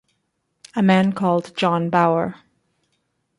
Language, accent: English, United States English